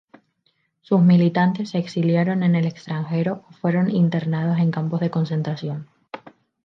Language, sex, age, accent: Spanish, female, 19-29, España: Islas Canarias